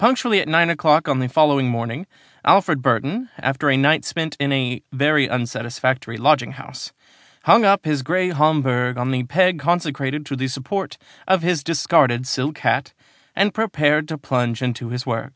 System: none